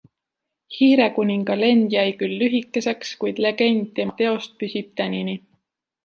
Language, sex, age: Estonian, female, 19-29